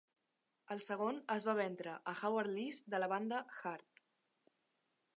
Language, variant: Catalan, Central